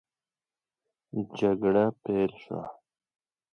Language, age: Pashto, 30-39